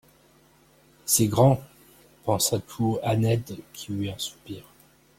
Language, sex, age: French, male, 40-49